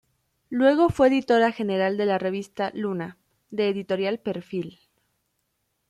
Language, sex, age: Spanish, female, 19-29